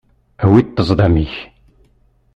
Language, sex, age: Kabyle, male, 40-49